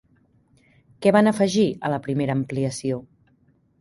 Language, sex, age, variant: Catalan, female, 30-39, Central